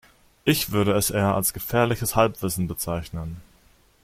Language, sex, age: German, male, 30-39